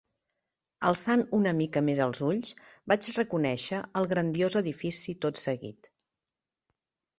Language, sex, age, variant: Catalan, female, 40-49, Central